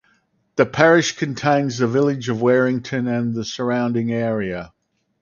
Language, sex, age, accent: English, male, 50-59, Australian English